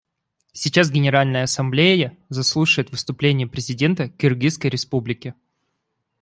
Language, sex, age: Russian, male, 19-29